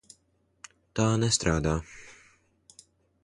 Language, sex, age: Latvian, male, 19-29